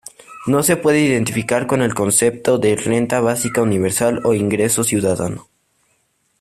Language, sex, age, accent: Spanish, male, under 19, México